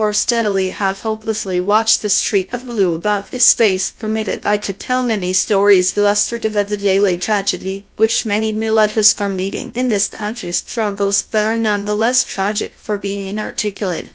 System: TTS, GlowTTS